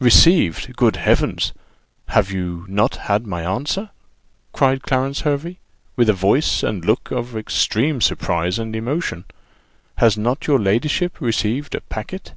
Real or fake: real